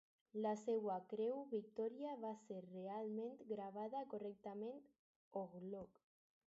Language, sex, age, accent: Catalan, female, under 19, aprenent (recent, des del castellà)